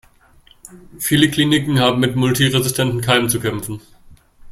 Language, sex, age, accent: German, male, 19-29, Deutschland Deutsch